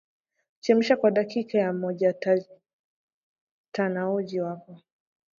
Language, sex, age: Swahili, female, 19-29